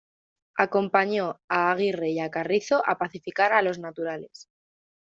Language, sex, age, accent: Spanish, female, under 19, España: Centro-Sur peninsular (Madrid, Toledo, Castilla-La Mancha)